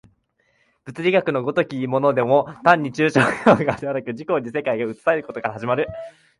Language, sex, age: Japanese, male, 19-29